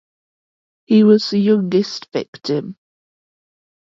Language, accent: English, Welsh English